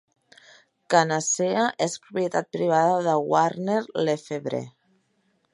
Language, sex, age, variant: Catalan, female, 19-29, Central